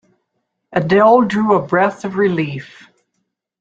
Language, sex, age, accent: English, female, 60-69, Canadian English